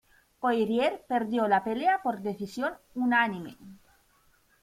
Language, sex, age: Spanish, female, 30-39